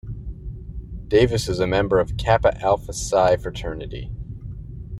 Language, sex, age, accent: English, male, 30-39, United States English